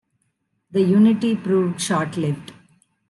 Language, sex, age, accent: English, female, 50-59, India and South Asia (India, Pakistan, Sri Lanka)